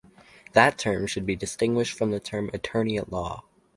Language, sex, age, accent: English, male, under 19, Canadian English